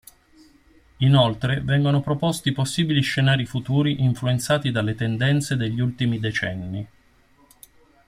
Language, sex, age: Italian, male, 50-59